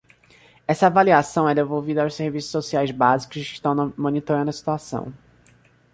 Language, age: Portuguese, under 19